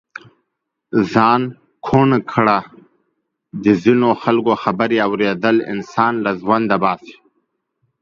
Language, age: Pashto, 30-39